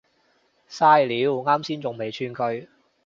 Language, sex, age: Cantonese, male, 19-29